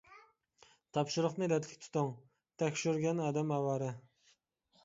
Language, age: Uyghur, 19-29